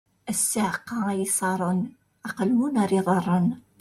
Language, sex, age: Kabyle, female, 40-49